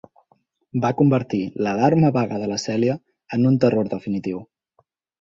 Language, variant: Catalan, Central